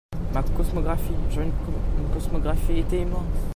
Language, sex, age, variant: French, male, under 19, Français de métropole